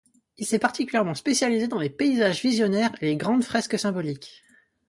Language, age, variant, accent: French, 19-29, Français de métropole, Français de l'est de la France